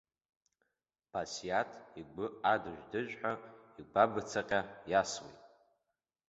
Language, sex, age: Abkhazian, male, under 19